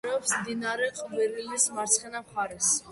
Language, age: Georgian, under 19